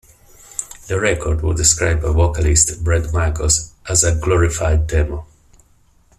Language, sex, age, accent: English, male, 50-59, England English